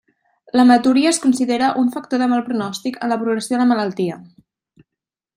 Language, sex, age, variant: Catalan, female, 19-29, Central